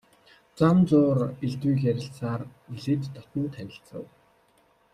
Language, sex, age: Mongolian, male, 19-29